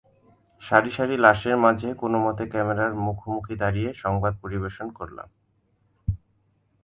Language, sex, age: Bengali, male, 19-29